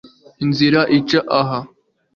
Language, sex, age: Kinyarwanda, male, under 19